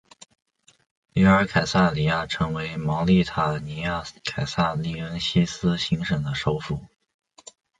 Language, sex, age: Chinese, male, under 19